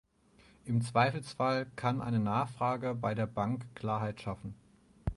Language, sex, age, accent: German, male, 30-39, Deutschland Deutsch